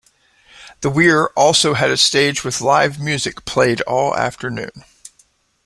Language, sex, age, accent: English, male, 40-49, United States English